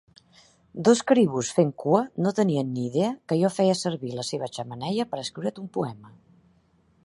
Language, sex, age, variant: Catalan, female, 40-49, Central